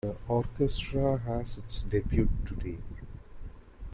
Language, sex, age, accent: English, male, 30-39, India and South Asia (India, Pakistan, Sri Lanka)